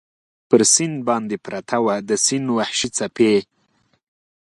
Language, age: Pashto, 19-29